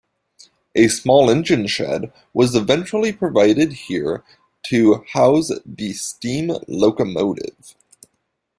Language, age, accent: English, 19-29, United States English